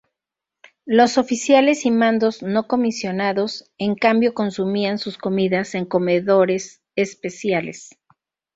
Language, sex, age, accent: Spanish, female, 50-59, México